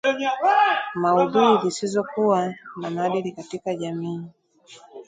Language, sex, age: Swahili, female, 40-49